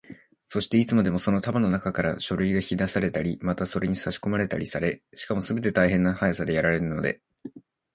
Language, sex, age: Japanese, male, 19-29